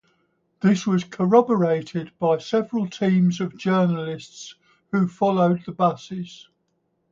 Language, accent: English, England English